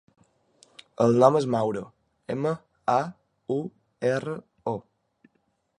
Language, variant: Catalan, Balear